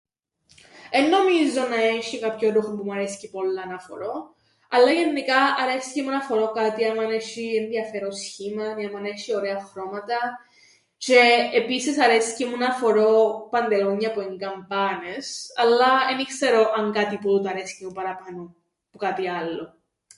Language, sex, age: Greek, female, 19-29